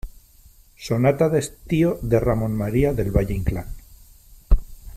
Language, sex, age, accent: Spanish, male, 30-39, España: Norte peninsular (Asturias, Castilla y León, Cantabria, País Vasco, Navarra, Aragón, La Rioja, Guadalajara, Cuenca)